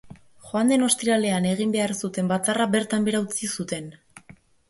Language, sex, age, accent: Basque, female, 19-29, Erdialdekoa edo Nafarra (Gipuzkoa, Nafarroa)